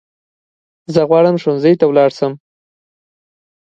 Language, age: Pashto, under 19